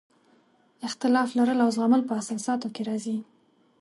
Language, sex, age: Pashto, female, 19-29